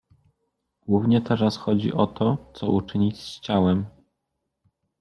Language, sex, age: Polish, male, 19-29